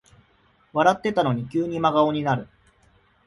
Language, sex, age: Japanese, male, 30-39